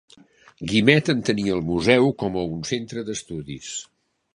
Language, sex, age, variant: Catalan, male, 60-69, Central